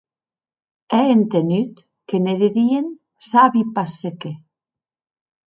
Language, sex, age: Occitan, female, 50-59